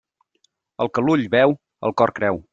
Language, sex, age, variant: Catalan, male, 30-39, Central